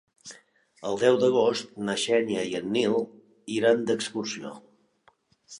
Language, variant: Catalan, Nord-Occidental